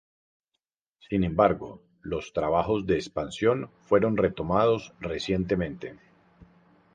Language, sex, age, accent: Spanish, male, 40-49, Andino-Pacífico: Colombia, Perú, Ecuador, oeste de Bolivia y Venezuela andina